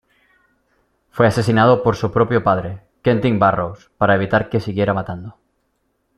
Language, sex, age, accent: Spanish, male, 30-39, España: Norte peninsular (Asturias, Castilla y León, Cantabria, País Vasco, Navarra, Aragón, La Rioja, Guadalajara, Cuenca)